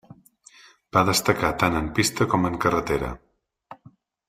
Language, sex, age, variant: Catalan, male, 40-49, Central